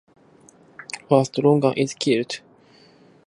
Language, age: English, under 19